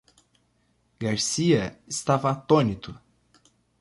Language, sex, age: Portuguese, male, 19-29